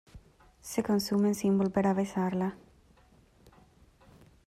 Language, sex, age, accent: Spanish, female, 30-39, Andino-Pacífico: Colombia, Perú, Ecuador, oeste de Bolivia y Venezuela andina